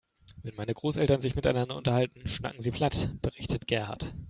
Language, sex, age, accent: German, male, 19-29, Deutschland Deutsch